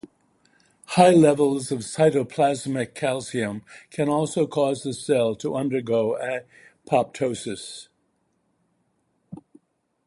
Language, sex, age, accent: English, male, 80-89, United States English